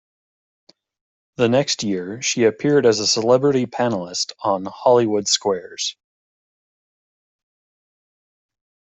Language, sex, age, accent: English, male, 30-39, United States English